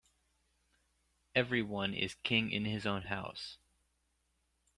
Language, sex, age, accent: English, male, 19-29, United States English